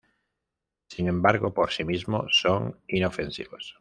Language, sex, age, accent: Spanish, male, 50-59, España: Norte peninsular (Asturias, Castilla y León, Cantabria, País Vasco, Navarra, Aragón, La Rioja, Guadalajara, Cuenca)